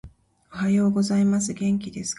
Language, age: Japanese, 30-39